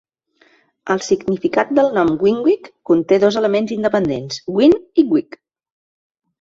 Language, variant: Catalan, Central